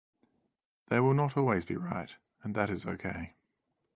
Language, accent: English, Australian English